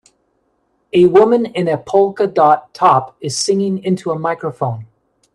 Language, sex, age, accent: English, male, 50-59, United States English